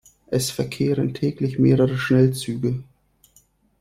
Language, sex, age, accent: German, male, 30-39, Russisch Deutsch